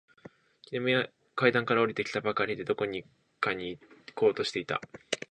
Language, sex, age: Japanese, male, 19-29